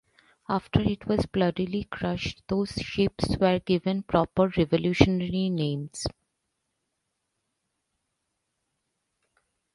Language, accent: English, India and South Asia (India, Pakistan, Sri Lanka)